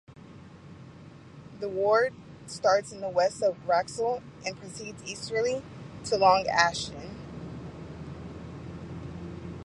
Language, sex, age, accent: English, female, 19-29, United States English